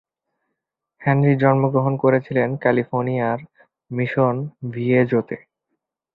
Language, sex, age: Bengali, male, 19-29